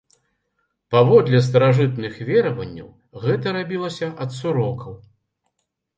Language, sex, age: Belarusian, male, 40-49